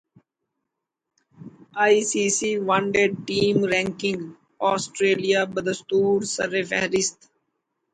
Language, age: Urdu, 40-49